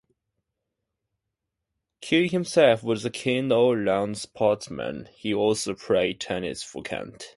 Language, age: English, 19-29